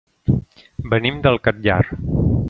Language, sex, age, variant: Catalan, male, 40-49, Central